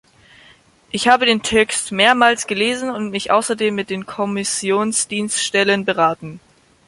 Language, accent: German, Deutschland Deutsch